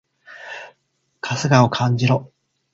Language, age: Japanese, 50-59